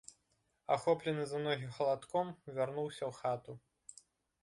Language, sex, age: Belarusian, male, 19-29